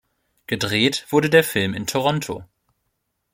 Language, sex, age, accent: German, male, 19-29, Deutschland Deutsch